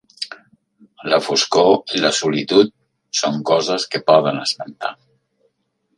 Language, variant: Catalan, Central